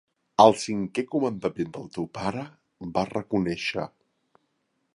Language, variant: Catalan, Central